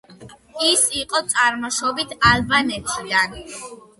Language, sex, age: Georgian, female, under 19